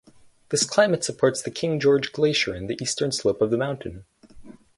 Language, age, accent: English, 19-29, United States English